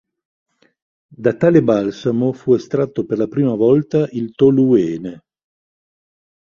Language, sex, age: Italian, male, 50-59